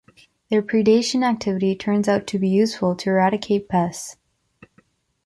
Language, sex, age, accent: English, female, 19-29, Canadian English